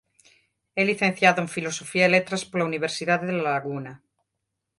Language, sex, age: Galician, female, 50-59